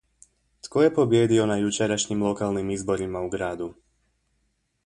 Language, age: Croatian, 19-29